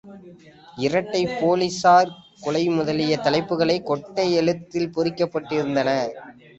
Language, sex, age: Tamil, male, 19-29